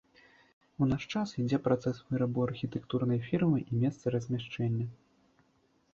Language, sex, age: Belarusian, male, 19-29